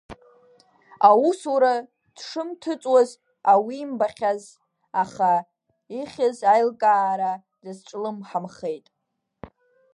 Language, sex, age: Abkhazian, female, under 19